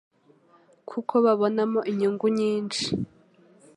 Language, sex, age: Kinyarwanda, female, 19-29